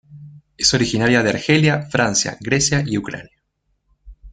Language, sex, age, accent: Spanish, male, 30-39, Chileno: Chile, Cuyo